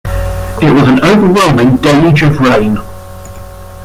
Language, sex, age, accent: English, male, 30-39, England English